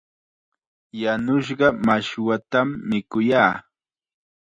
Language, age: Chiquián Ancash Quechua, 19-29